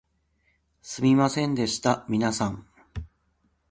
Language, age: Japanese, 30-39